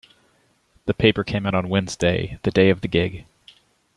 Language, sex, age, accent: English, male, 30-39, United States English